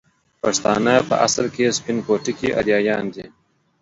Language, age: Pashto, 19-29